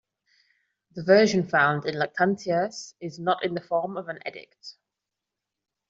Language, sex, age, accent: English, female, 19-29, England English